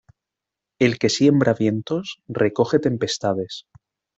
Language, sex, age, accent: Spanish, male, 30-39, España: Centro-Sur peninsular (Madrid, Toledo, Castilla-La Mancha)